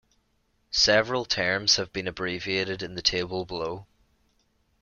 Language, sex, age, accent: English, male, 30-39, Irish English